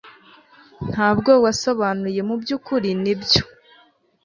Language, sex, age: Kinyarwanda, female, 19-29